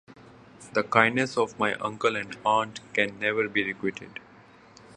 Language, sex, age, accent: English, male, 30-39, India and South Asia (India, Pakistan, Sri Lanka)